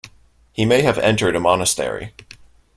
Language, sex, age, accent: English, male, 19-29, United States English